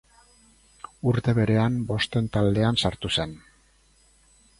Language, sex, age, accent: Basque, male, 50-59, Erdialdekoa edo Nafarra (Gipuzkoa, Nafarroa)